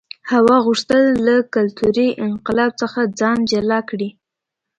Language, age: Pashto, 40-49